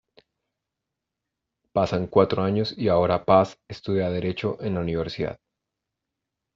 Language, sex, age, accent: Spanish, male, 30-39, Andino-Pacífico: Colombia, Perú, Ecuador, oeste de Bolivia y Venezuela andina